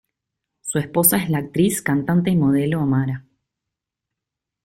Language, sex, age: Spanish, female, 30-39